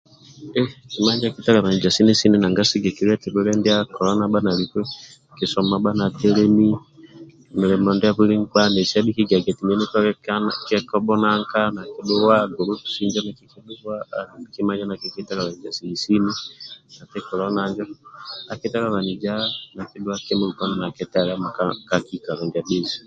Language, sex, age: Amba (Uganda), male, 30-39